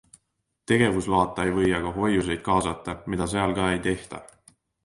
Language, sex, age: Estonian, male, 19-29